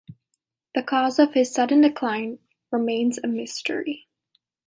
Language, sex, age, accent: English, female, 19-29, United States English